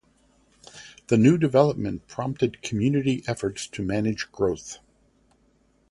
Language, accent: English, United States English